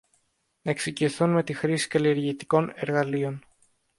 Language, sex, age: Greek, male, under 19